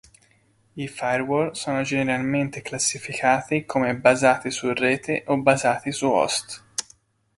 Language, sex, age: Italian, male, 19-29